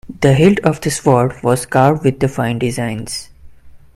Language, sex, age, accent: English, male, 19-29, India and South Asia (India, Pakistan, Sri Lanka)